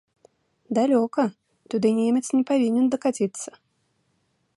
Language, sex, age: Belarusian, female, 30-39